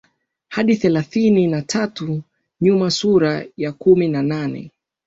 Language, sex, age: Swahili, male, 19-29